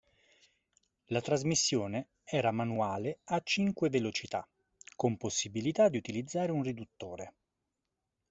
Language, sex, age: Italian, male, 40-49